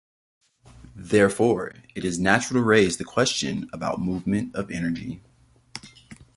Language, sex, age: English, male, 30-39